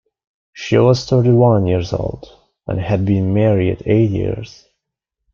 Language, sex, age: English, male, 19-29